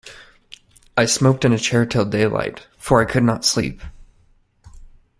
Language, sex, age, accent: English, male, 19-29, United States English